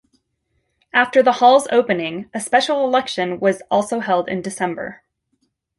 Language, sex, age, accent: English, female, 40-49, United States English